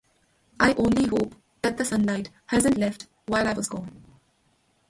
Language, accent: English, India and South Asia (India, Pakistan, Sri Lanka)